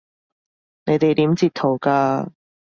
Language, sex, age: Cantonese, female, 19-29